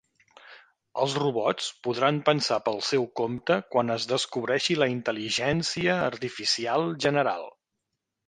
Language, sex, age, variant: Catalan, male, 50-59, Central